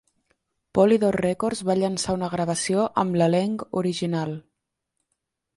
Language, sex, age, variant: Catalan, female, 30-39, Central